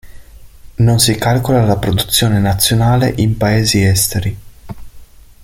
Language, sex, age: Italian, male, 30-39